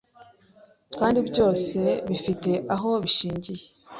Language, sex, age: Kinyarwanda, female, 19-29